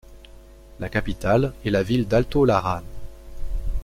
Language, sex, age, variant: French, male, 19-29, Français de métropole